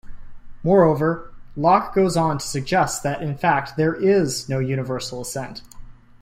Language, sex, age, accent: English, male, 19-29, United States English